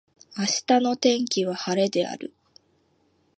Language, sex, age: Japanese, female, 19-29